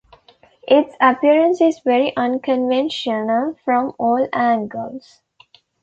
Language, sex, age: English, female, 19-29